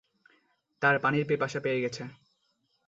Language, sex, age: Bengali, male, 19-29